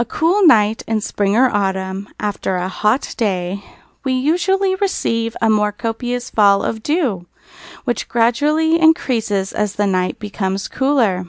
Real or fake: real